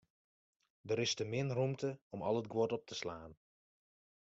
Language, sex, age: Western Frisian, male, 19-29